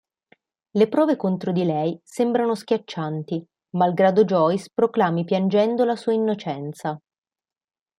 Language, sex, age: Italian, female, 19-29